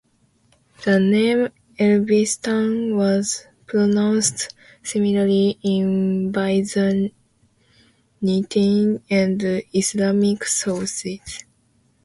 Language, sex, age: English, female, 19-29